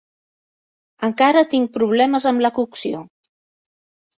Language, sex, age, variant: Catalan, female, 50-59, Central